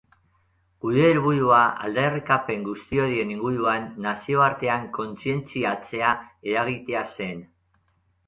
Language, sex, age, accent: Basque, male, 50-59, Mendebalekoa (Araba, Bizkaia, Gipuzkoako mendebaleko herri batzuk)